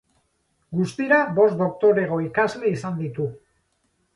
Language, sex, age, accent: Basque, male, 50-59, Mendebalekoa (Araba, Bizkaia, Gipuzkoako mendebaleko herri batzuk)